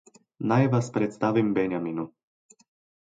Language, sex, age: Slovenian, male, 19-29